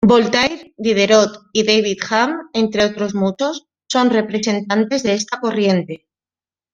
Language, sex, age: Spanish, female, 40-49